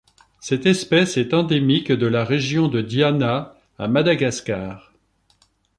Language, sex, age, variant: French, male, 60-69, Français de métropole